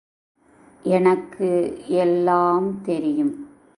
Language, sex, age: Tamil, female, 40-49